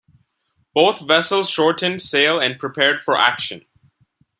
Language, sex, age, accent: English, male, under 19, India and South Asia (India, Pakistan, Sri Lanka)